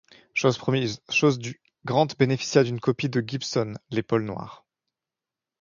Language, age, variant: French, 19-29, Français de métropole